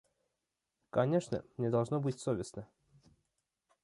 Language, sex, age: Russian, male, 19-29